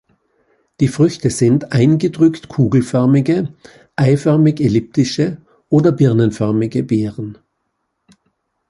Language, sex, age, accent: German, male, 50-59, Österreichisches Deutsch